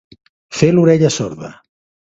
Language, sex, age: Catalan, male, 60-69